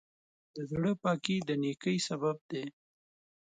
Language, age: Pashto, 19-29